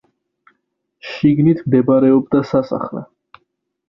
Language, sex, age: Georgian, male, 19-29